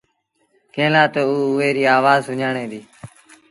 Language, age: Sindhi Bhil, 19-29